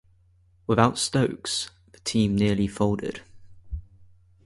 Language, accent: English, England English